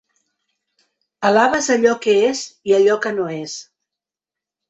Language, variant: Catalan, Central